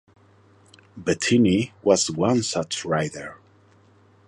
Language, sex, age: English, male, 40-49